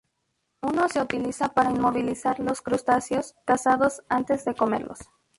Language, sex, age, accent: Spanish, female, 19-29, México